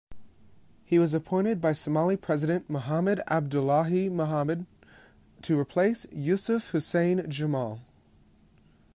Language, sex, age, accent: English, male, 19-29, United States English